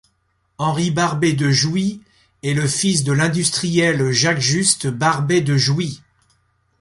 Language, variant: French, Français de métropole